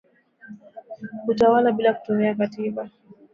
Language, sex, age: Swahili, female, 19-29